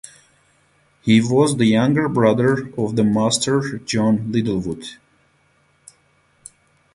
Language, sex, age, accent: English, male, 30-39, United States English; Australian English